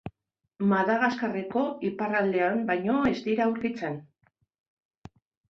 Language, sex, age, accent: Basque, female, 60-69, Mendebalekoa (Araba, Bizkaia, Gipuzkoako mendebaleko herri batzuk)